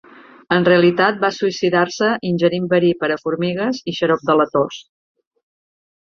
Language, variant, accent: Catalan, Central, central